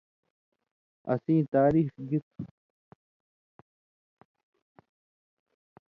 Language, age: Indus Kohistani, 19-29